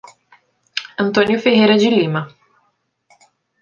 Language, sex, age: Portuguese, female, 19-29